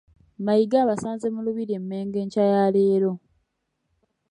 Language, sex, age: Ganda, female, 19-29